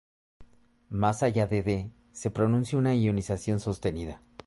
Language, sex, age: Spanish, male, 30-39